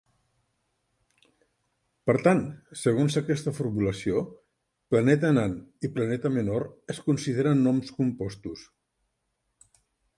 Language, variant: Catalan, Central